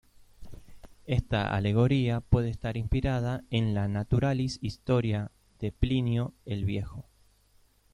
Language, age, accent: Spanish, 30-39, Rioplatense: Argentina, Uruguay, este de Bolivia, Paraguay